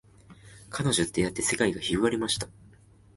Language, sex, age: Japanese, male, 19-29